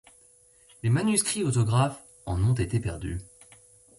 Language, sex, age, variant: French, female, 19-29, Français de métropole